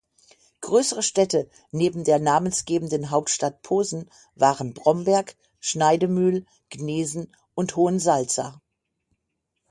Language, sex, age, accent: German, female, 50-59, Deutschland Deutsch